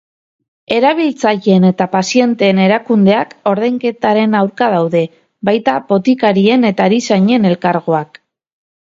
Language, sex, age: Basque, female, 30-39